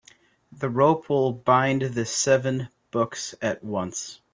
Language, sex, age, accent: English, male, 19-29, United States English